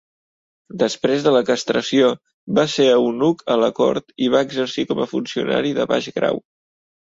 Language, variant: Catalan, Central